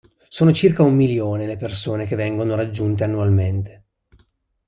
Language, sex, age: Italian, male, 19-29